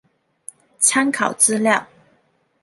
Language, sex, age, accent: Chinese, female, 19-29, 出生地：黑龙江省